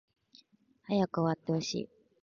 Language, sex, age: Japanese, female, 19-29